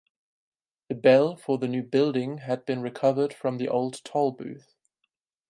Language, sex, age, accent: English, male, 19-29, England English; German English